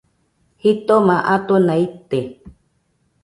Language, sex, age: Nüpode Huitoto, female, 40-49